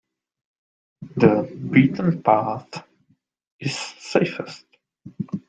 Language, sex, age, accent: English, male, 30-39, United States English